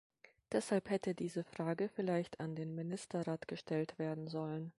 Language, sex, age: German, female, 30-39